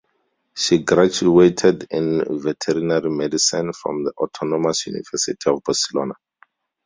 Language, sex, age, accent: English, male, 30-39, Southern African (South Africa, Zimbabwe, Namibia)